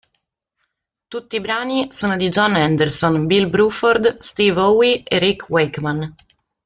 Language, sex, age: Italian, female, 19-29